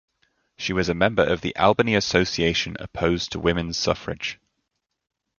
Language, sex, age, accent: English, male, 19-29, England English